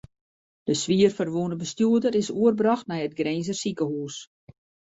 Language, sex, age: Western Frisian, female, 50-59